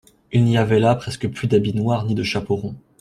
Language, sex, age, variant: French, male, 19-29, Français de métropole